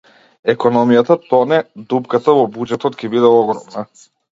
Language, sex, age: Macedonian, male, 19-29